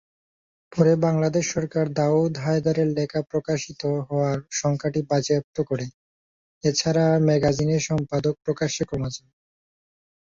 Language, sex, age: Bengali, male, 19-29